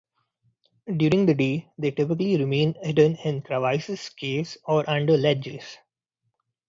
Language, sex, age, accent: English, male, 19-29, India and South Asia (India, Pakistan, Sri Lanka)